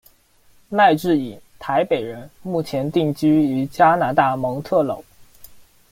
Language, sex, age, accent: Chinese, male, 19-29, 出生地：四川省